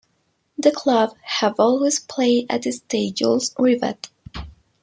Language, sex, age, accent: English, female, 19-29, United States English